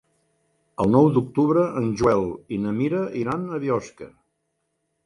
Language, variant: Catalan, Central